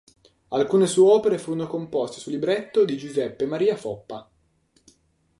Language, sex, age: Italian, male, under 19